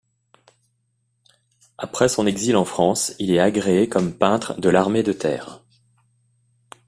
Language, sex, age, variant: French, male, 40-49, Français de métropole